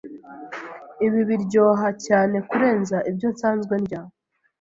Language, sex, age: Kinyarwanda, female, 19-29